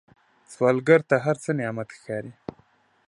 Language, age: Pashto, 19-29